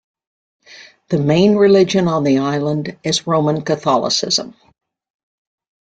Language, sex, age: English, female, 70-79